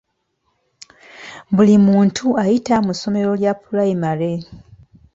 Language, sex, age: Ganda, female, 30-39